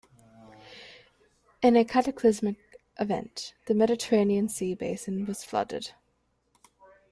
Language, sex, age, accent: English, female, 19-29, England English